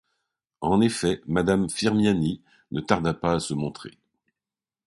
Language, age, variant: French, 50-59, Français de métropole